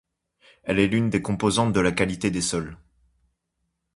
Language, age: French, 19-29